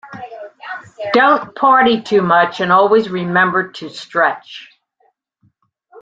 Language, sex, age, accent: English, female, 80-89, United States English